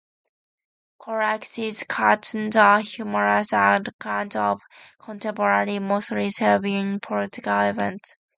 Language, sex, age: English, female, 19-29